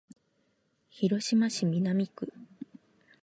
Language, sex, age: Japanese, female, 19-29